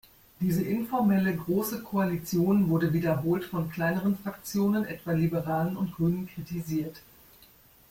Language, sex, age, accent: German, female, 50-59, Deutschland Deutsch